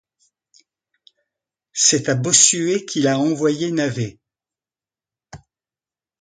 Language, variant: French, Français du nord de l'Afrique